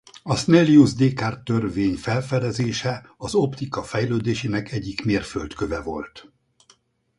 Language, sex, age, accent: Hungarian, male, 70-79, budapesti